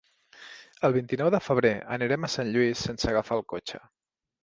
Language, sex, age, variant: Catalan, male, 30-39, Central